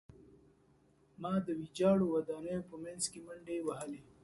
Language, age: Pashto, 19-29